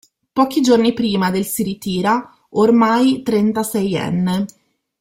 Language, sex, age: Italian, female, 30-39